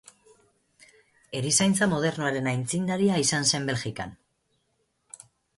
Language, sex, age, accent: Basque, female, 40-49, Mendebalekoa (Araba, Bizkaia, Gipuzkoako mendebaleko herri batzuk)